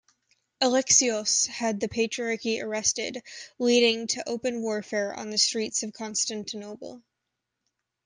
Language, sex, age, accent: English, female, 19-29, United States English